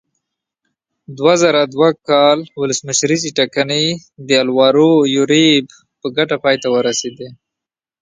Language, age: Pashto, 19-29